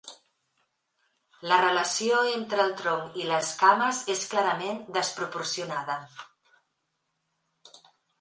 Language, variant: Catalan, Central